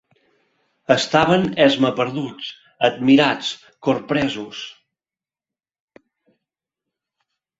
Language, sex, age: Catalan, male, 50-59